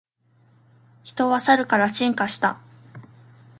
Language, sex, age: Japanese, female, 19-29